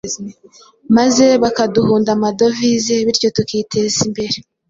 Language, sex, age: Kinyarwanda, female, 19-29